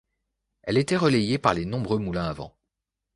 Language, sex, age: French, male, 19-29